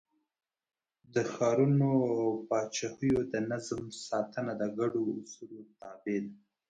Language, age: Pashto, 19-29